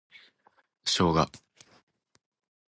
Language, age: Japanese, 19-29